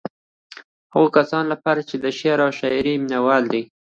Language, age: Pashto, under 19